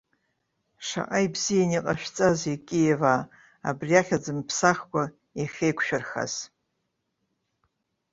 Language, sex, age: Abkhazian, female, 60-69